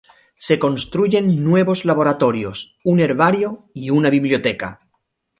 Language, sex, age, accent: Spanish, male, 50-59, España: Sur peninsular (Andalucia, Extremadura, Murcia)